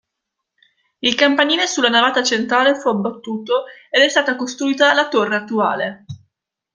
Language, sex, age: Italian, female, 19-29